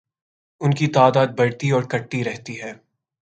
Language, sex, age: Urdu, female, 19-29